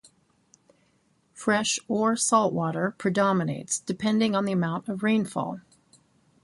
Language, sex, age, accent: English, female, 50-59, United States English